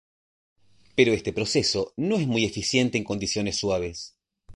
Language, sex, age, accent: Spanish, male, 40-49, Rioplatense: Argentina, Uruguay, este de Bolivia, Paraguay